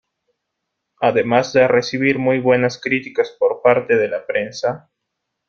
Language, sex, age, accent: Spanish, male, 19-29, Andino-Pacífico: Colombia, Perú, Ecuador, oeste de Bolivia y Venezuela andina